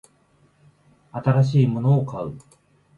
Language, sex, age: Japanese, male, 19-29